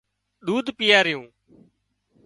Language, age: Wadiyara Koli, 19-29